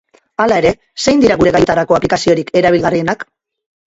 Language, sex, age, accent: Basque, female, 40-49, Mendebalekoa (Araba, Bizkaia, Gipuzkoako mendebaleko herri batzuk)